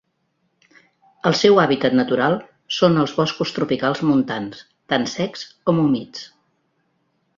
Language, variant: Catalan, Central